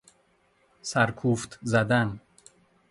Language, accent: Persian, فارسی